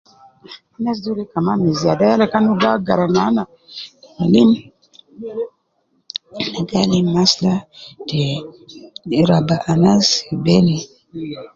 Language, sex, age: Nubi, female, 60-69